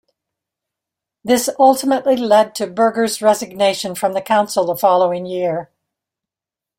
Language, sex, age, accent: English, female, 70-79, United States English